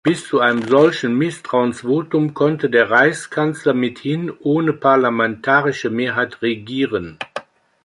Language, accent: German, Deutschland Deutsch